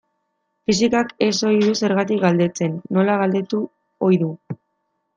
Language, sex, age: Basque, female, 19-29